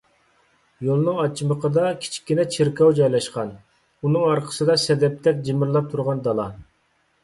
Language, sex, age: Uyghur, male, 30-39